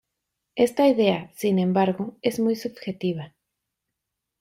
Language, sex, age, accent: Spanish, female, 30-39, México